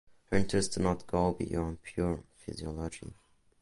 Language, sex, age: English, male, under 19